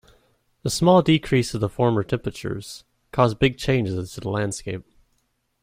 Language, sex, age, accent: English, female, 19-29, United States English